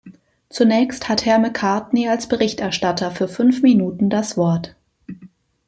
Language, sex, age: German, female, 40-49